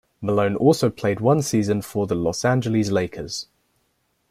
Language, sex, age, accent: English, male, 19-29, England English